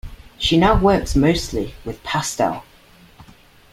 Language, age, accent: English, under 19, England English